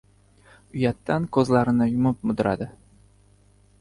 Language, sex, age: Uzbek, male, 19-29